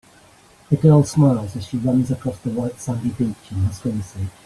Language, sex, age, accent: English, male, 50-59, England English